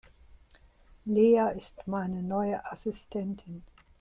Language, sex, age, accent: German, female, 70-79, Deutschland Deutsch